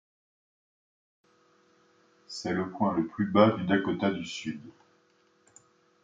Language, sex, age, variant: French, male, 40-49, Français de métropole